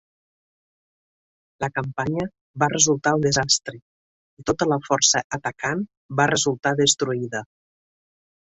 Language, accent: Catalan, Lleidatà